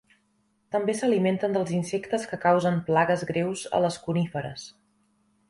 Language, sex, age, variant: Catalan, female, 30-39, Central